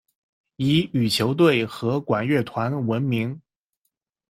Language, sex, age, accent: Chinese, male, 19-29, 出生地：江苏省